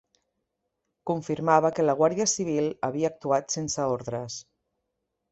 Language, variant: Catalan, Central